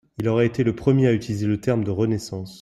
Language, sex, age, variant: French, male, 50-59, Français de métropole